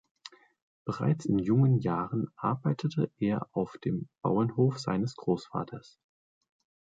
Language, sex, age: German, male, 30-39